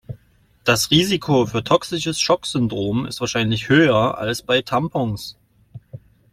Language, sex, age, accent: German, male, 30-39, Deutschland Deutsch